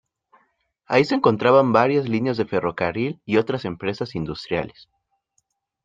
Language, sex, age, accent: Spanish, male, 19-29, México